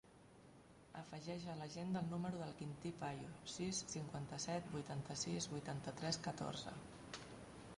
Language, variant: Catalan, Central